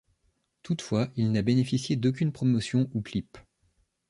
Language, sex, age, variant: French, male, 30-39, Français de métropole